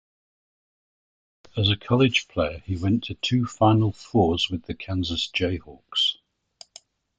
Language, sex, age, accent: English, male, 60-69, England English